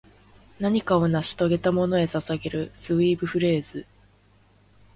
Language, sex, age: Japanese, female, 19-29